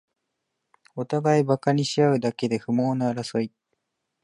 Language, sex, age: Japanese, male, 19-29